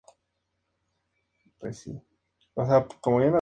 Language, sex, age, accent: Spanish, male, 19-29, México